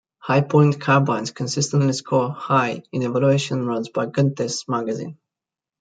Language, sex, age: English, male, 19-29